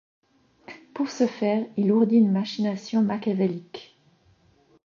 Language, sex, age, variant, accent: French, female, 40-49, Français d'Europe, Français de Suisse